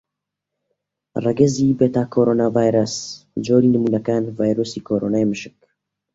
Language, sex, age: Central Kurdish, male, under 19